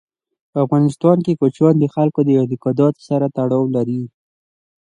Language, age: Pashto, 19-29